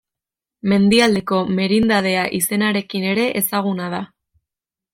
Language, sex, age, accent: Basque, female, 19-29, Mendebalekoa (Araba, Bizkaia, Gipuzkoako mendebaleko herri batzuk)